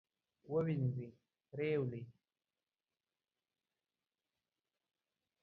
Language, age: Pashto, under 19